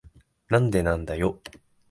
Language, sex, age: Japanese, male, 19-29